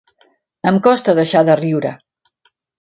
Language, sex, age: Catalan, female, 60-69